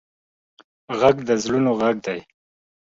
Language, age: Pashto, 30-39